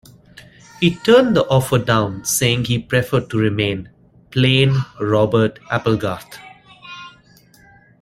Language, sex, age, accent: English, male, 30-39, India and South Asia (India, Pakistan, Sri Lanka)